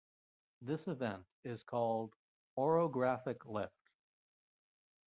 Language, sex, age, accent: English, male, 50-59, United States English